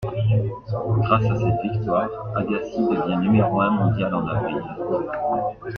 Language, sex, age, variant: French, male, 40-49, Français de métropole